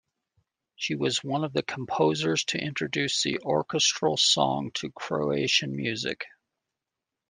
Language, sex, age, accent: English, male, 50-59, United States English